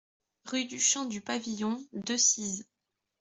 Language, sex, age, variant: French, female, 19-29, Français de métropole